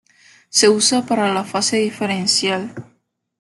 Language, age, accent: Spanish, 19-29, Caribe: Cuba, Venezuela, Puerto Rico, República Dominicana, Panamá, Colombia caribeña, México caribeño, Costa del golfo de México